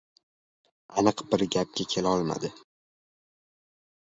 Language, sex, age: Uzbek, male, under 19